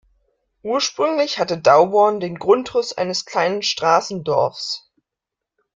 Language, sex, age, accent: German, female, 19-29, Deutschland Deutsch